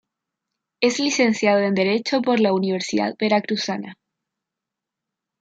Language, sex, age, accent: Spanish, female, 19-29, Chileno: Chile, Cuyo